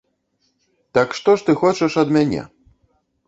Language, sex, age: Belarusian, male, 40-49